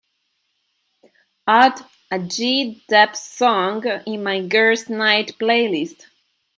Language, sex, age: English, female, 30-39